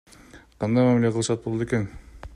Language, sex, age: Kyrgyz, male, 19-29